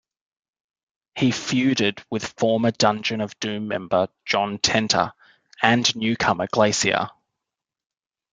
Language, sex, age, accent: English, male, 19-29, Australian English